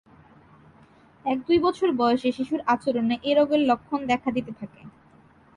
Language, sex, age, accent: Bengali, female, 19-29, শুদ্ধ বাংলা